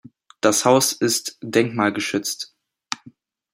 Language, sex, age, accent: German, male, under 19, Deutschland Deutsch